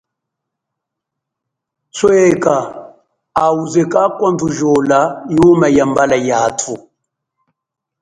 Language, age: Chokwe, 40-49